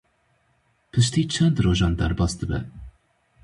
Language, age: Kurdish, 19-29